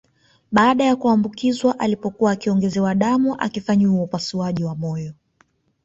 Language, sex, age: Swahili, female, 19-29